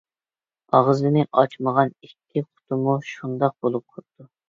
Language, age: Uyghur, 19-29